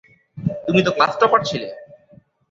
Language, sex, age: Bengali, female, 19-29